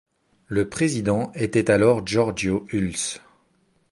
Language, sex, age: French, male, 40-49